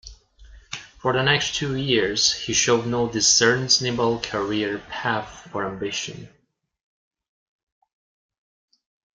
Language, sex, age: English, male, 19-29